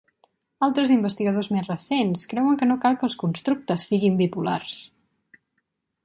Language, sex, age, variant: Catalan, female, 19-29, Central